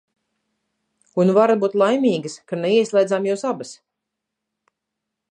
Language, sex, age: Latvian, female, 40-49